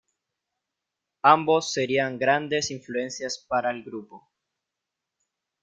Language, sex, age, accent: Spanish, male, 19-29, Chileno: Chile, Cuyo